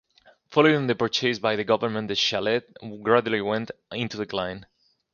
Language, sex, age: English, male, 19-29